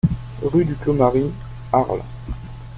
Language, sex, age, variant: French, male, 19-29, Français de métropole